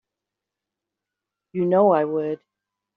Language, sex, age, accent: English, female, 60-69, United States English